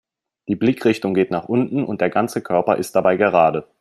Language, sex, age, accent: German, male, 30-39, Deutschland Deutsch